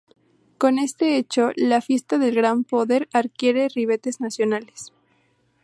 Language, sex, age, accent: Spanish, female, 19-29, México